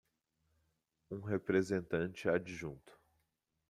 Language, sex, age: Portuguese, male, 30-39